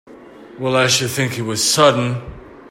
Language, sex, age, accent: English, male, 40-49, United States English